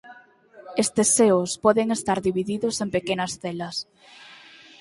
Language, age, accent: Galician, 19-29, Normativo (estándar)